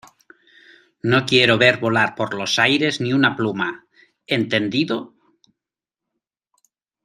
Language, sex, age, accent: Spanish, male, 30-39, España: Norte peninsular (Asturias, Castilla y León, Cantabria, País Vasco, Navarra, Aragón, La Rioja, Guadalajara, Cuenca)